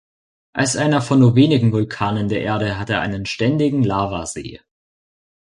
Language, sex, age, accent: German, male, under 19, Deutschland Deutsch